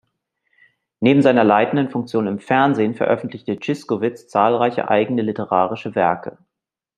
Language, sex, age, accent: German, male, 40-49, Deutschland Deutsch